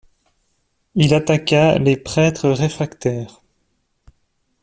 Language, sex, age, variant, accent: French, male, 40-49, Français d'Europe, Français de Suisse